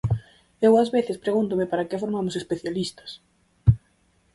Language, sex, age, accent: Galician, female, under 19, Normativo (estándar)